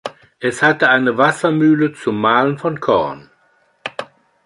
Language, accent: German, Deutschland Deutsch